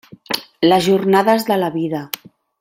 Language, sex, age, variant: Catalan, female, 50-59, Central